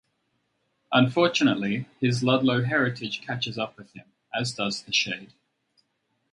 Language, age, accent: English, 30-39, Australian English